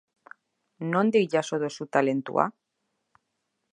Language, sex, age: Basque, female, 30-39